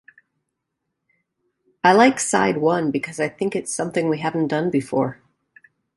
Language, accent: English, United States English